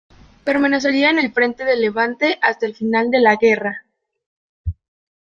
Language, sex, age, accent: Spanish, female, 19-29, México